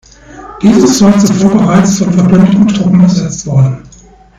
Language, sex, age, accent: German, male, 40-49, Deutschland Deutsch